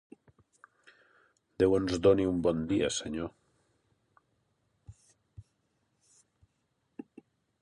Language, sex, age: Catalan, male, 50-59